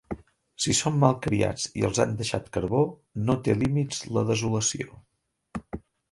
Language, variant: Catalan, Central